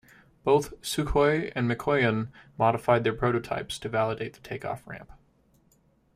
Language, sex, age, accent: English, male, 19-29, United States English